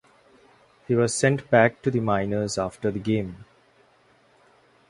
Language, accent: English, India and South Asia (India, Pakistan, Sri Lanka)